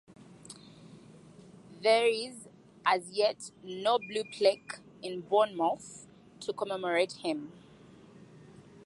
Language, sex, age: English, female, 30-39